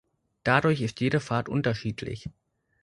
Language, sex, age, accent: German, male, 30-39, Deutschland Deutsch